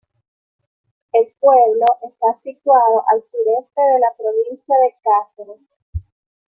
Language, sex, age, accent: Spanish, female, 30-39, Andino-Pacífico: Colombia, Perú, Ecuador, oeste de Bolivia y Venezuela andina